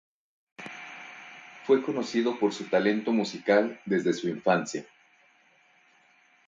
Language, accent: Spanish, México